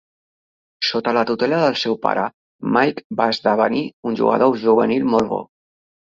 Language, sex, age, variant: Catalan, male, 40-49, Central